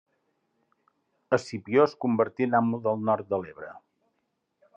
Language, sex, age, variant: Catalan, male, 50-59, Central